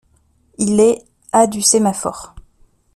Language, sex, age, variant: French, female, 19-29, Français de métropole